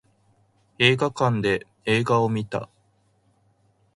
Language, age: Japanese, 19-29